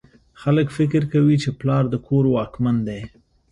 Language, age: Pashto, 30-39